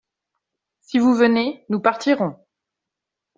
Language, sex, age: French, female, 19-29